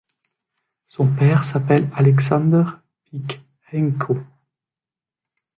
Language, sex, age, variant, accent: French, male, 19-29, Français d'Europe, Français de Belgique